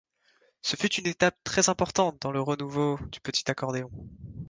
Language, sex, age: French, male, 19-29